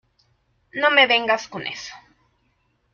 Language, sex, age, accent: Spanish, male, under 19, México